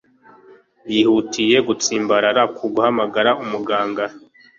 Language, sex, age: Kinyarwanda, male, 19-29